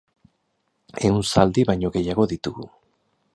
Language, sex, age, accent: Basque, male, 50-59, Erdialdekoa edo Nafarra (Gipuzkoa, Nafarroa)